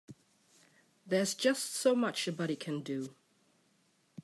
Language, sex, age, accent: English, female, 40-49, England English